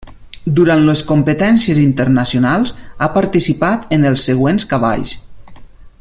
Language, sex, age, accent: Catalan, male, 30-39, valencià